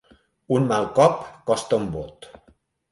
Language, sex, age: Catalan, male, 50-59